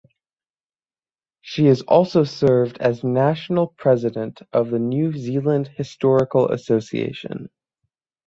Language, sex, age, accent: English, male, under 19, United States English